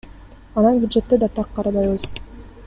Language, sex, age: Kyrgyz, female, 19-29